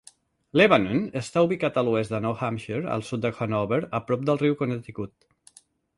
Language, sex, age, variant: Catalan, male, 50-59, Central